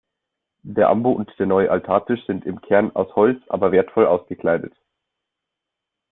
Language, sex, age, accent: German, male, 19-29, Deutschland Deutsch